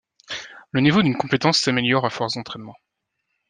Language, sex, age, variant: French, male, 19-29, Français de métropole